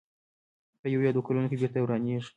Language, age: Pashto, 19-29